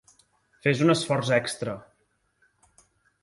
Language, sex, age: Catalan, male, 40-49